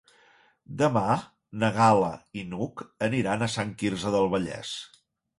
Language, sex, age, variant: Catalan, male, 40-49, Central